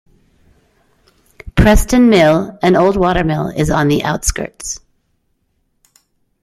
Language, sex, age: English, female, 50-59